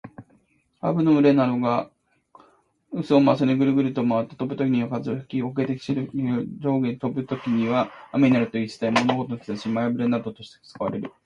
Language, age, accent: Japanese, 50-59, 標準語